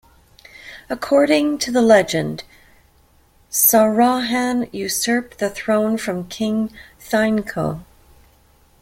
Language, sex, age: English, female, 50-59